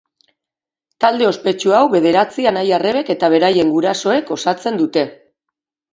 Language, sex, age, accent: Basque, female, 40-49, Mendebalekoa (Araba, Bizkaia, Gipuzkoako mendebaleko herri batzuk)